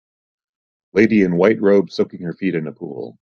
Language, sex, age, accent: English, male, 30-39, United States English